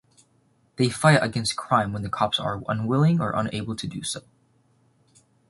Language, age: English, under 19